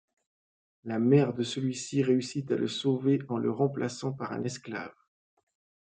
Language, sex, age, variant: French, male, 30-39, Français de métropole